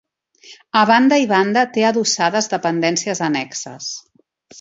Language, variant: Catalan, Central